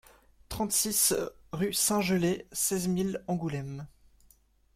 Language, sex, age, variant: French, male, 19-29, Français de métropole